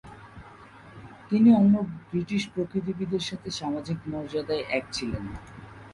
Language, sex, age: Bengali, male, 19-29